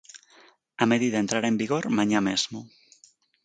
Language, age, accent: Galician, 19-29, Normativo (estándar)